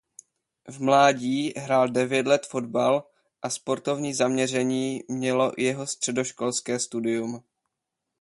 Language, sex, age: Czech, male, 19-29